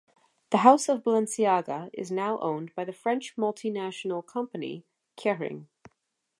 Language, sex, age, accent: English, female, 30-39, United States English